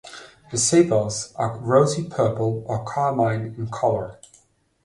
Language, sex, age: English, male, 40-49